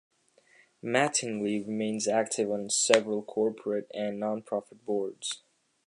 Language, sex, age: English, male, under 19